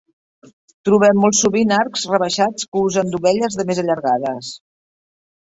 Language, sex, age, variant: Catalan, female, 50-59, Central